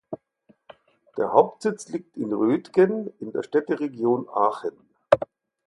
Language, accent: German, Deutschland Deutsch